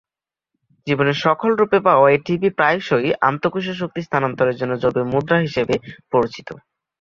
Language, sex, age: Bengali, male, under 19